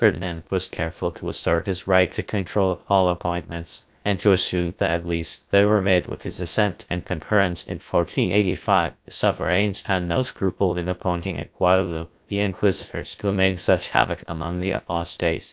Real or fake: fake